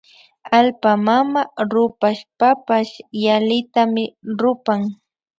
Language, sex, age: Imbabura Highland Quichua, female, 19-29